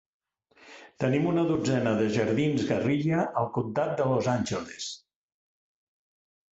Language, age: Catalan, 60-69